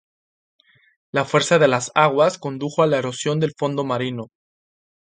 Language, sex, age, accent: Spanish, male, 19-29, México